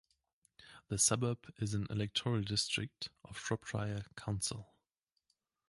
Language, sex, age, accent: English, male, 19-29, England English